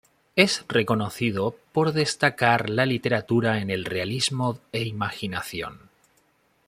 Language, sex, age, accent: Spanish, male, 30-39, España: Norte peninsular (Asturias, Castilla y León, Cantabria, País Vasco, Navarra, Aragón, La Rioja, Guadalajara, Cuenca)